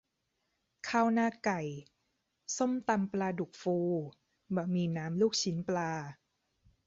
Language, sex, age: Thai, female, 30-39